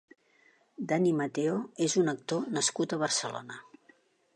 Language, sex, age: Catalan, female, 60-69